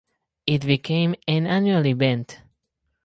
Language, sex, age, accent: English, male, 19-29, United States English